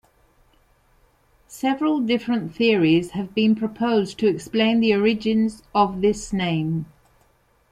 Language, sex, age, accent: English, female, 50-59, England English